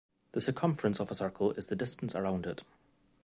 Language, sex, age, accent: English, male, 19-29, Scottish English